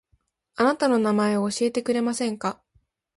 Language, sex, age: Japanese, female, 19-29